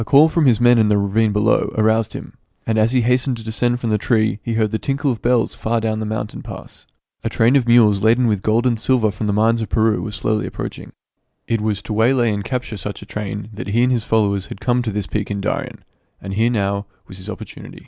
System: none